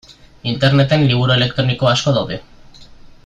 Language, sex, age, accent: Basque, male, 19-29, Mendebalekoa (Araba, Bizkaia, Gipuzkoako mendebaleko herri batzuk)